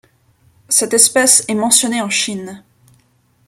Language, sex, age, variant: French, female, 19-29, Français de métropole